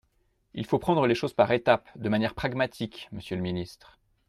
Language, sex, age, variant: French, male, 40-49, Français de métropole